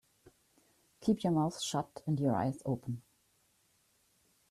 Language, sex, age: English, female, 50-59